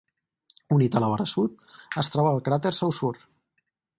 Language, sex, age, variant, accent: Catalan, male, 30-39, Central, central